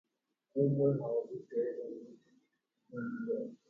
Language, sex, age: Guarani, male, 19-29